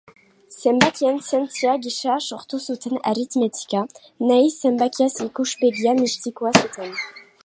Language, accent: Basque, Nafar-lapurtarra edo Zuberotarra (Lapurdi, Nafarroa Beherea, Zuberoa)